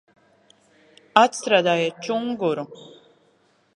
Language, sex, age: Latvian, female, 40-49